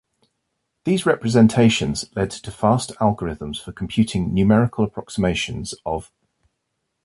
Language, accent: English, England English